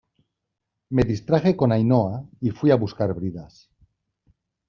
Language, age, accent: Spanish, 40-49, España: Norte peninsular (Asturias, Castilla y León, Cantabria, País Vasco, Navarra, Aragón, La Rioja, Guadalajara, Cuenca)